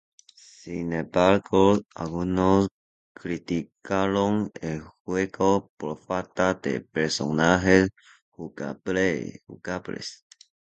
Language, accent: Spanish, Rioplatense: Argentina, Uruguay, este de Bolivia, Paraguay